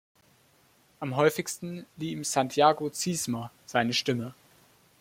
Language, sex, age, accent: German, male, 19-29, Deutschland Deutsch